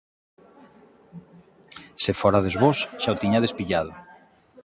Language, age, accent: Galician, 40-49, Oriental (común en zona oriental)